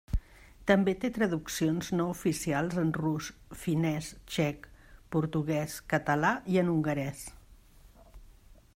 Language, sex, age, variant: Catalan, female, 50-59, Central